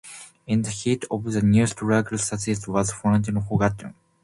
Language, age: English, 19-29